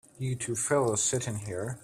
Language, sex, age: English, male, under 19